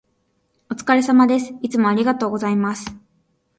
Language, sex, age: Japanese, female, 19-29